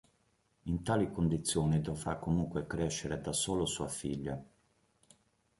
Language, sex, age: Italian, male, 30-39